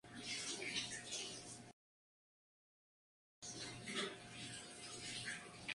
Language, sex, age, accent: Spanish, male, 19-29, México